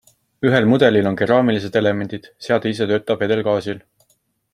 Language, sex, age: Estonian, male, 19-29